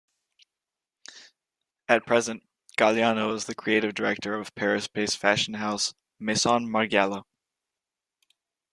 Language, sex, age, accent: English, male, 19-29, United States English